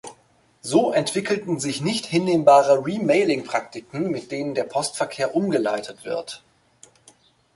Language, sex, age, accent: German, male, 30-39, Deutschland Deutsch